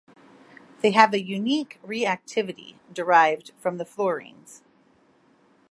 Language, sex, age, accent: English, female, 40-49, United States English